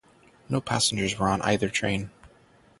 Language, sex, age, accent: English, male, 40-49, United States English; Irish English